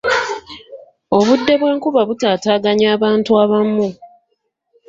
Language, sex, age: Ganda, female, 30-39